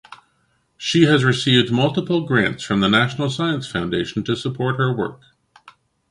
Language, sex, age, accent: English, male, 50-59, Canadian English